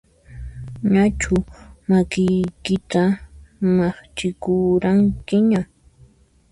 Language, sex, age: Puno Quechua, female, 19-29